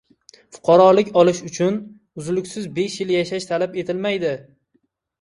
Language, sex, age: Uzbek, male, 19-29